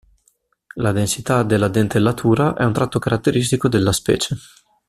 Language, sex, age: Italian, male, 19-29